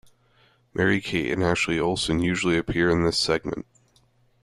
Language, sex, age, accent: English, male, 30-39, United States English